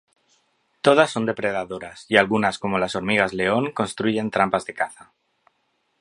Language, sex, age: Spanish, male, 40-49